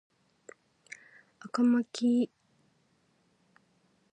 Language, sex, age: Japanese, female, 19-29